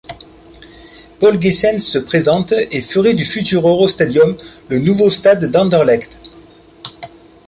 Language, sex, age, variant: French, male, 40-49, Français de métropole